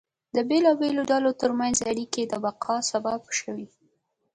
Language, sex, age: Pashto, female, 19-29